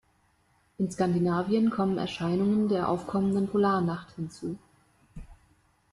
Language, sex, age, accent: German, female, 19-29, Deutschland Deutsch